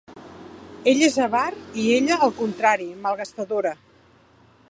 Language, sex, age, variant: Catalan, female, 50-59, Central